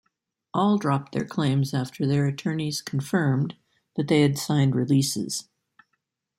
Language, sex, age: English, female, 60-69